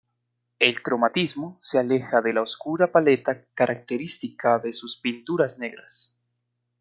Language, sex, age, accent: Spanish, male, 19-29, México